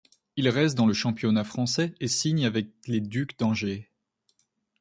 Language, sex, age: French, female, 19-29